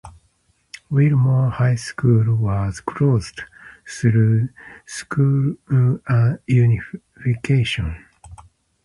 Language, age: English, 50-59